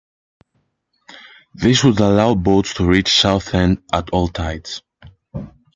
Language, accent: English, United States English